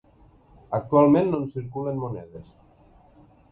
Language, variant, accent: Catalan, Nord-Occidental, nord-occidental